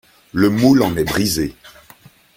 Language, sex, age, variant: French, male, 40-49, Français de métropole